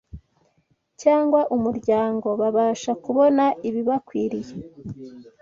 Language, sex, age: Kinyarwanda, female, 19-29